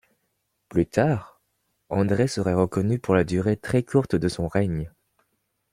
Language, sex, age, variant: French, male, 19-29, Français de métropole